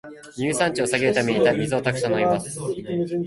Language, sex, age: Japanese, male, under 19